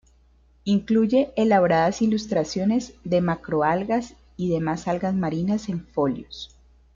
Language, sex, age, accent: Spanish, female, 30-39, Caribe: Cuba, Venezuela, Puerto Rico, República Dominicana, Panamá, Colombia caribeña, México caribeño, Costa del golfo de México